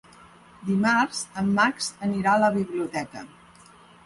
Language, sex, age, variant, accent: Catalan, female, 50-59, Nord-Occidental, Empordanès